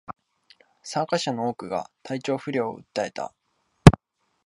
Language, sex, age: Japanese, male, 19-29